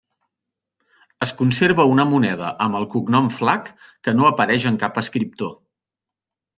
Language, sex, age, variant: Catalan, male, 50-59, Central